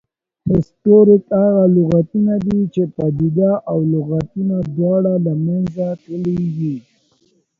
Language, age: Pashto, 30-39